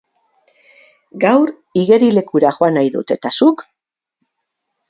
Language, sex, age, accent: Basque, female, 70-79, Mendebalekoa (Araba, Bizkaia, Gipuzkoako mendebaleko herri batzuk)